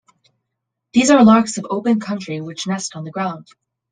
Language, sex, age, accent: English, female, 19-29, United States English